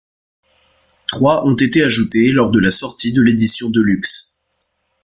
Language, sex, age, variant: French, male, 19-29, Français de métropole